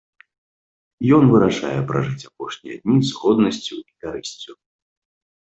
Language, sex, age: Belarusian, male, 30-39